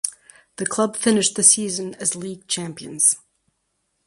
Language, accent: English, United States English